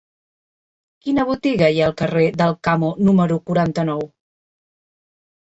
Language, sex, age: Catalan, female, 40-49